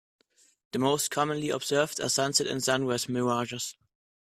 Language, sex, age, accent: English, male, under 19, United States English